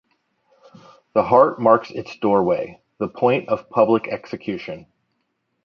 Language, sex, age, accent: English, male, 40-49, United States English